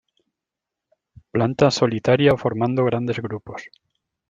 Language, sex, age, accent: Spanish, male, 30-39, España: Sur peninsular (Andalucia, Extremadura, Murcia)